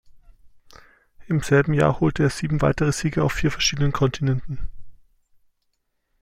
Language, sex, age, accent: German, male, 19-29, Deutschland Deutsch